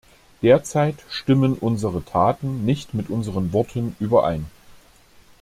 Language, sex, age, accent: German, male, 40-49, Deutschland Deutsch